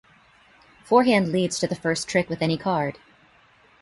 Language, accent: English, United States English